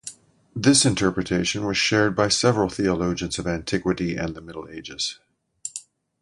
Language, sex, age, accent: English, male, 60-69, United States English